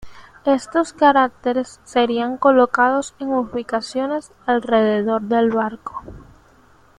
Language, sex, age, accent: Spanish, female, under 19, Caribe: Cuba, Venezuela, Puerto Rico, República Dominicana, Panamá, Colombia caribeña, México caribeño, Costa del golfo de México